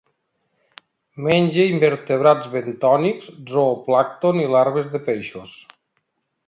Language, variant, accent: Catalan, Nord-Occidental, nord-occidental